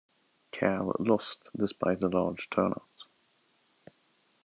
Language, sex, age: English, male, 30-39